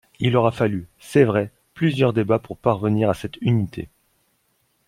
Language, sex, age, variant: French, male, 19-29, Français de métropole